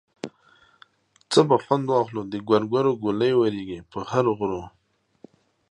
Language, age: Pashto, 30-39